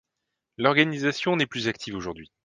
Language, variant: French, Français de métropole